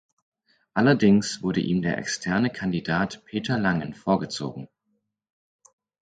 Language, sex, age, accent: German, male, 19-29, Deutschland Deutsch; Hochdeutsch